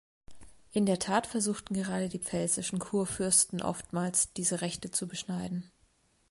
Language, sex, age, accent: German, female, 30-39, Deutschland Deutsch